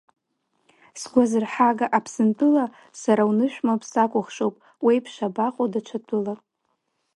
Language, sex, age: Abkhazian, female, under 19